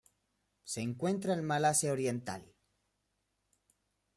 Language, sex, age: Spanish, male, 19-29